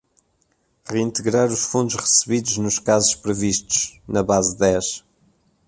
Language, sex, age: Portuguese, male, 19-29